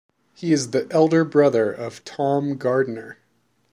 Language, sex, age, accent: English, male, 30-39, United States English